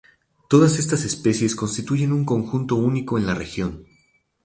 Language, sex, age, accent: Spanish, male, 19-29, México